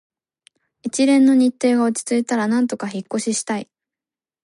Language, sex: Japanese, female